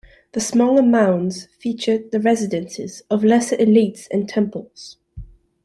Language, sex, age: English, male, 19-29